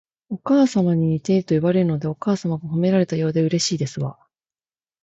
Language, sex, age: Japanese, female, 30-39